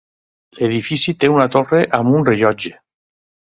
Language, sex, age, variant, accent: Catalan, male, 50-59, Valencià meridional, valencià